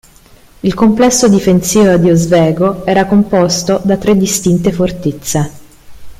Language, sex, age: Italian, female, 30-39